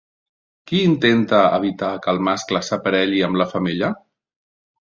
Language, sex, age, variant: Catalan, male, 40-49, Central